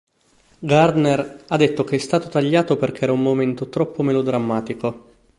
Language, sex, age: Italian, male, 19-29